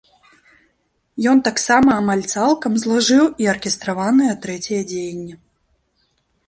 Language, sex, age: Belarusian, female, 19-29